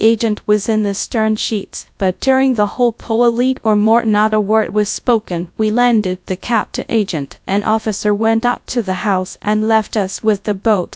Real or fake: fake